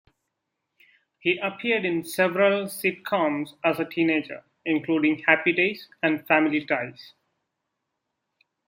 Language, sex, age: English, male, 30-39